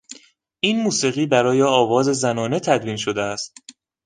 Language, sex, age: Persian, male, under 19